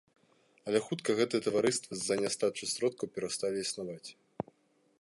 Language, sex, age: Belarusian, male, 19-29